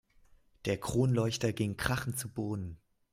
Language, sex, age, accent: German, male, 19-29, Deutschland Deutsch